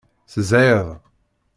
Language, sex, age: Kabyle, male, 50-59